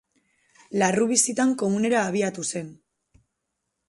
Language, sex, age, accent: Basque, female, 19-29, Mendebalekoa (Araba, Bizkaia, Gipuzkoako mendebaleko herri batzuk)